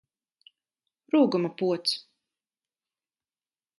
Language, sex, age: Latvian, female, 50-59